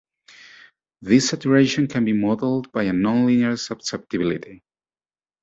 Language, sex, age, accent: English, male, 40-49, United States English